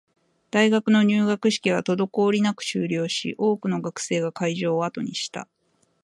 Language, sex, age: Japanese, female, under 19